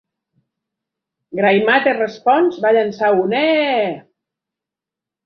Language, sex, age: Catalan, female, 50-59